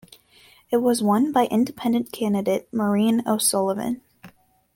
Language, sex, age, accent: English, female, under 19, United States English